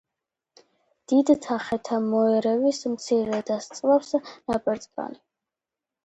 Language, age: Georgian, under 19